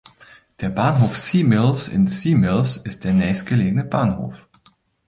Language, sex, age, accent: German, male, 40-49, Deutschland Deutsch